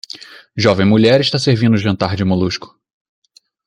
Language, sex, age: Portuguese, male, 19-29